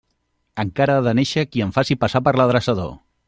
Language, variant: Catalan, Central